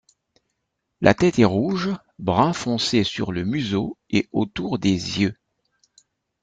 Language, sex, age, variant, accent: French, male, 60-69, Français d'Europe, Français de Belgique